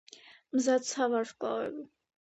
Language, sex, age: Georgian, female, under 19